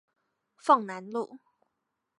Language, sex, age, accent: Chinese, female, 19-29, 出生地：臺北市